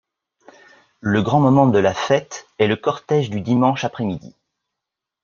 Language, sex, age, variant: French, male, 40-49, Français de métropole